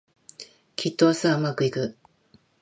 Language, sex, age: Japanese, female, 50-59